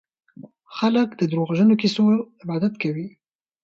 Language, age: Pashto, 19-29